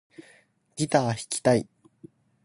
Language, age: Japanese, under 19